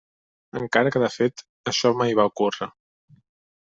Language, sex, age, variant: Catalan, male, 19-29, Central